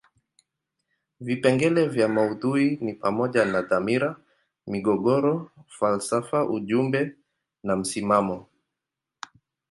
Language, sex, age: Swahili, male, 30-39